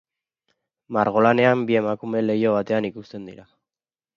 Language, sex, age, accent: Basque, male, under 19, Mendebalekoa (Araba, Bizkaia, Gipuzkoako mendebaleko herri batzuk)